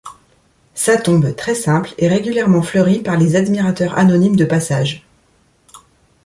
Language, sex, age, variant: French, female, 30-39, Français de métropole